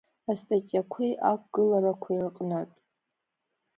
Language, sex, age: Abkhazian, female, under 19